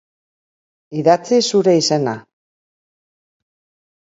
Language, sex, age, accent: Basque, female, 50-59, Mendebalekoa (Araba, Bizkaia, Gipuzkoako mendebaleko herri batzuk)